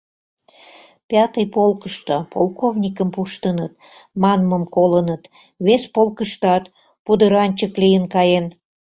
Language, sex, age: Mari, female, 70-79